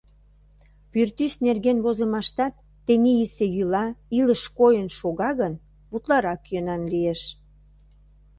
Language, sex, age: Mari, female, 40-49